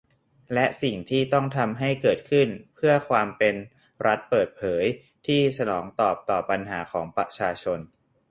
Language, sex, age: Thai, male, 19-29